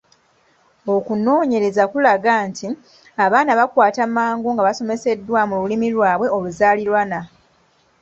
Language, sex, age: Ganda, female, 30-39